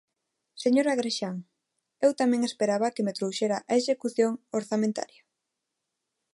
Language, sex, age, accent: Galician, female, 19-29, Neofalante